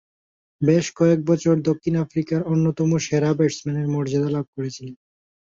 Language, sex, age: Bengali, male, 19-29